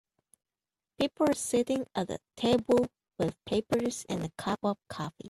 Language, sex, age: English, female, 19-29